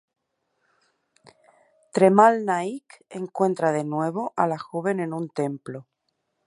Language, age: Spanish, 30-39